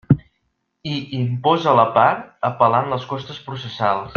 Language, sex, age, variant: Catalan, male, 30-39, Nord-Occidental